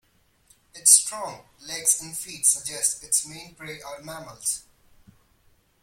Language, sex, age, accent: English, male, 19-29, India and South Asia (India, Pakistan, Sri Lanka)